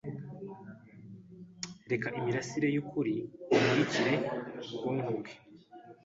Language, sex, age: Kinyarwanda, male, 19-29